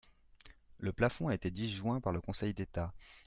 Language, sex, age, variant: French, male, 30-39, Français de métropole